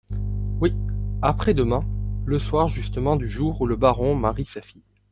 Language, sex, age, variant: French, male, 19-29, Français de métropole